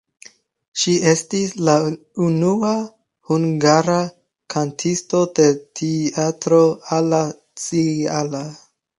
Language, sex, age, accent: Esperanto, male, 19-29, Internacia